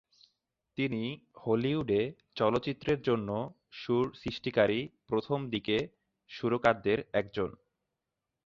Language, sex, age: Bengali, male, 19-29